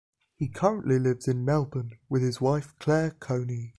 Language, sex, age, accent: English, male, 19-29, England English